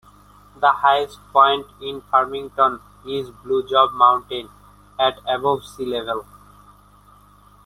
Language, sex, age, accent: English, male, 19-29, India and South Asia (India, Pakistan, Sri Lanka)